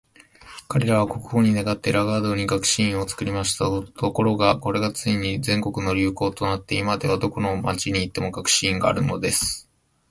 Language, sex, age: Japanese, male, 19-29